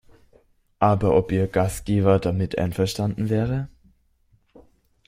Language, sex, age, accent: German, male, under 19, Österreichisches Deutsch